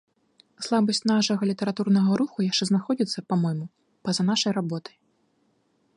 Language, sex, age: Belarusian, female, 30-39